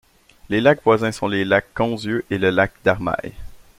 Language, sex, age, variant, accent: French, male, 30-39, Français d'Amérique du Nord, Français du Canada